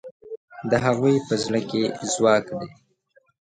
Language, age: Pashto, 19-29